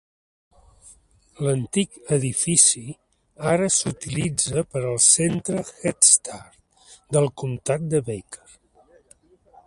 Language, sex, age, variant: Catalan, male, 60-69, Central